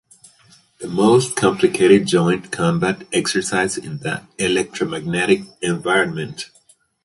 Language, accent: English, United States English